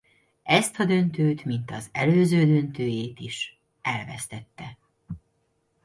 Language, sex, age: Hungarian, female, 40-49